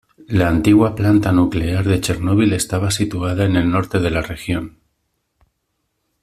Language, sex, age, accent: Spanish, male, 60-69, España: Centro-Sur peninsular (Madrid, Toledo, Castilla-La Mancha)